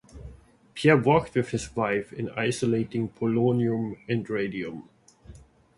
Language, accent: English, England English